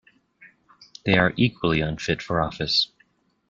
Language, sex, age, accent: English, male, 19-29, United States English